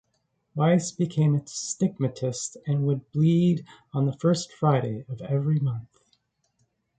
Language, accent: English, Canadian English